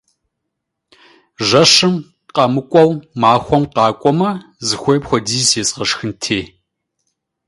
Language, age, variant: Kabardian, 30-39, Адыгэбзэ (Къэбэрдей, Кирил, Урысей)